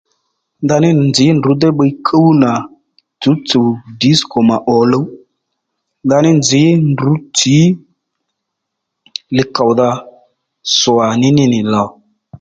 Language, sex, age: Lendu, male, 30-39